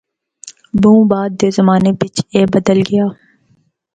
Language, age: Northern Hindko, 30-39